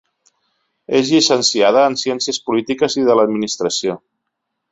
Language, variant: Catalan, Central